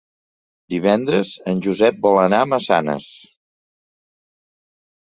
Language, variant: Catalan, Central